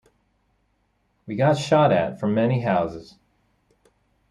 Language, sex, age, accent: English, male, 30-39, United States English